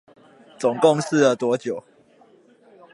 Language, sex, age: Chinese, male, under 19